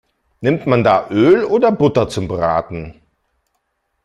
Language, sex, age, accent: German, male, 50-59, Deutschland Deutsch